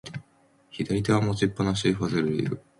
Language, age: Japanese, 19-29